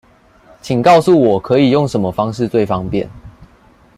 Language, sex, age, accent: Chinese, male, under 19, 出生地：臺中市